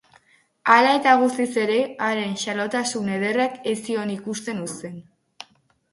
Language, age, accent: Basque, under 19, Mendebalekoa (Araba, Bizkaia, Gipuzkoako mendebaleko herri batzuk)